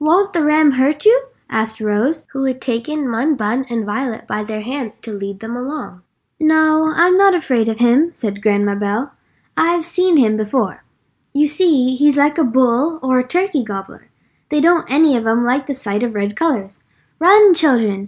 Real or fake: real